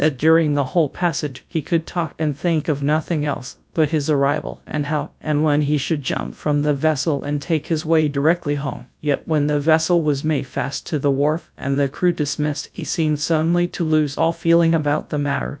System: TTS, GradTTS